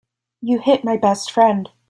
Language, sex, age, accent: English, female, under 19, United States English